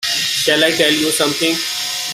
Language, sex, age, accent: English, male, 30-39, United States English